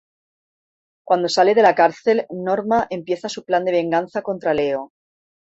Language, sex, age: Spanish, female, 40-49